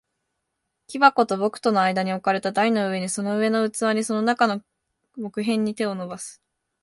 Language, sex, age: Japanese, female, under 19